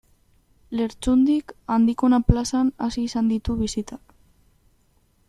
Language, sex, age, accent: Basque, female, under 19, Mendebalekoa (Araba, Bizkaia, Gipuzkoako mendebaleko herri batzuk)